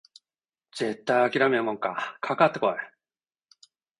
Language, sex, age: Japanese, male, 40-49